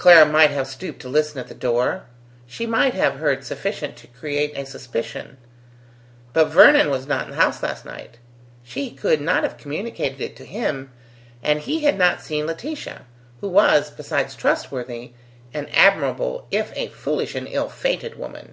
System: none